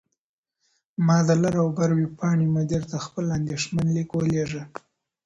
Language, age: Pashto, 30-39